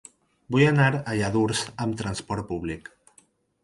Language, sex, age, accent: Catalan, male, 19-29, valencià